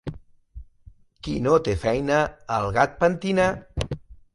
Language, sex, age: Catalan, male, 50-59